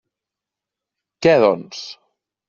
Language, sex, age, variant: Catalan, male, 30-39, Central